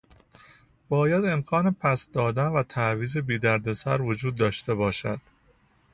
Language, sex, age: Persian, male, 30-39